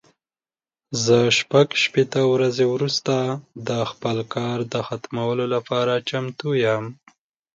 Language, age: Pashto, 19-29